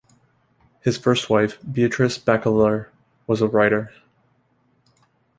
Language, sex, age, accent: English, male, 30-39, United States English